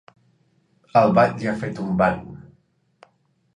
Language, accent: Catalan, valencià